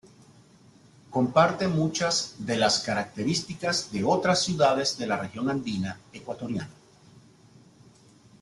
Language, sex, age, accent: Spanish, male, 50-59, Caribe: Cuba, Venezuela, Puerto Rico, República Dominicana, Panamá, Colombia caribeña, México caribeño, Costa del golfo de México